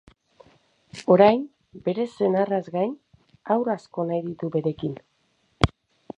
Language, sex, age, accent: Basque, female, 30-39, Mendebalekoa (Araba, Bizkaia, Gipuzkoako mendebaleko herri batzuk)